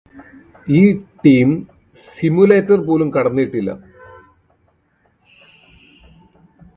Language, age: Malayalam, 60-69